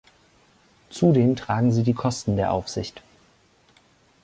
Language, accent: German, Deutschland Deutsch